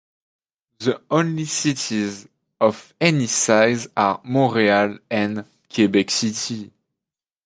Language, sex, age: English, male, 19-29